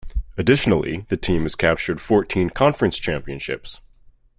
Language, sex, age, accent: English, male, 19-29, United States English